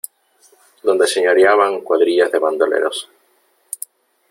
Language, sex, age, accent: Spanish, male, 40-49, Andino-Pacífico: Colombia, Perú, Ecuador, oeste de Bolivia y Venezuela andina